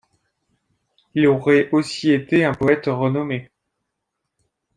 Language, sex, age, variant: French, male, 30-39, Français de métropole